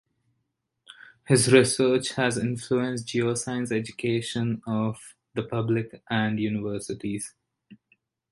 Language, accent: English, India and South Asia (India, Pakistan, Sri Lanka)